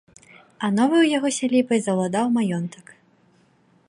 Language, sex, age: Belarusian, female, 19-29